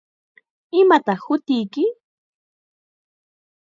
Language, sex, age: Chiquián Ancash Quechua, female, 19-29